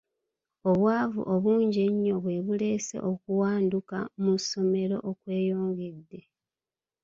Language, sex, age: Ganda, female, 30-39